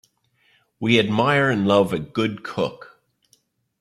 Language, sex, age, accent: English, male, 40-49, Irish English